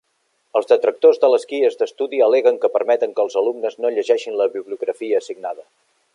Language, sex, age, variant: Catalan, male, 40-49, Central